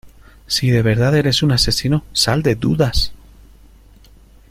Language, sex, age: Spanish, male, 30-39